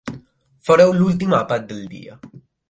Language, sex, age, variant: Catalan, male, under 19, Balear